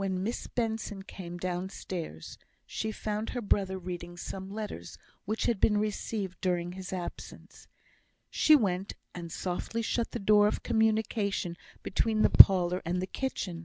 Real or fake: real